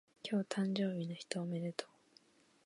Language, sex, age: Japanese, female, under 19